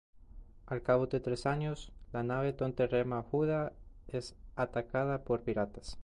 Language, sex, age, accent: Spanish, male, 19-29, Andino-Pacífico: Colombia, Perú, Ecuador, oeste de Bolivia y Venezuela andina